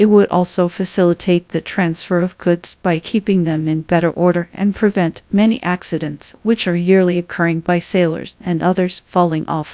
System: TTS, GradTTS